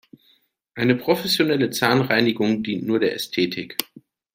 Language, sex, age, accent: German, male, 40-49, Deutschland Deutsch